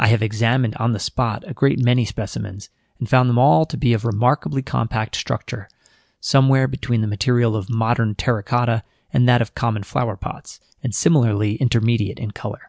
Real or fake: real